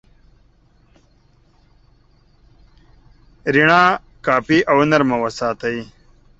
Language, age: Pashto, 30-39